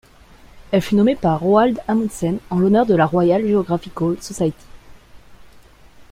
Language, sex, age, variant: French, female, 19-29, Français de métropole